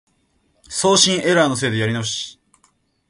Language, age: Japanese, 19-29